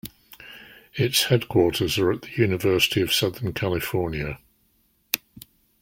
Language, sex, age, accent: English, male, 60-69, England English